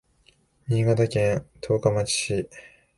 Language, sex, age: Japanese, male, 19-29